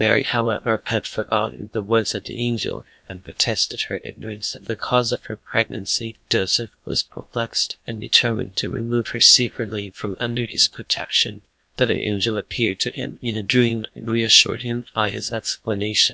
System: TTS, GlowTTS